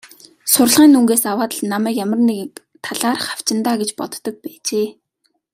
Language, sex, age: Mongolian, female, 19-29